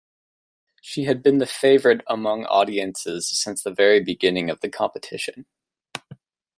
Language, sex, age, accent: English, male, 19-29, United States English